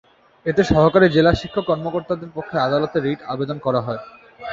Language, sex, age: Bengali, male, 19-29